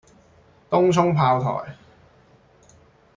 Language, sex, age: Cantonese, male, 19-29